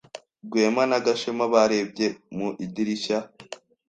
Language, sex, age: Kinyarwanda, male, under 19